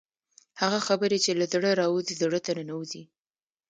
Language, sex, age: Pashto, female, 19-29